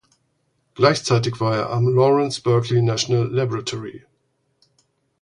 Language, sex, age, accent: German, male, 40-49, Deutschland Deutsch